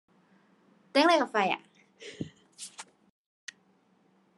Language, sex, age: Cantonese, female, 19-29